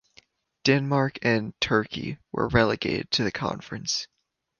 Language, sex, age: English, male, 19-29